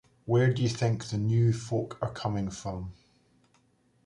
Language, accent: English, Scottish English